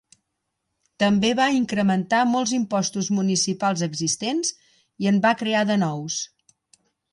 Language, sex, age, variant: Catalan, female, 50-59, Septentrional